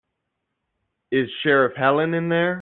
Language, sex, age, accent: English, male, 19-29, United States English